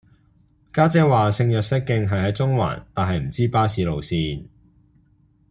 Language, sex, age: Cantonese, male, 30-39